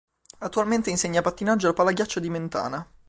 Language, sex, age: Italian, male, 19-29